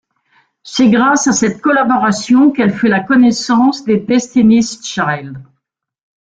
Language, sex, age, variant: French, female, 60-69, Français de métropole